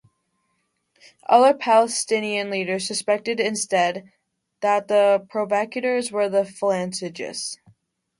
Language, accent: English, United States English